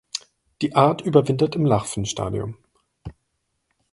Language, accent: German, Deutschland Deutsch